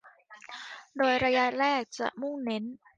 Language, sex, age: Thai, female, 19-29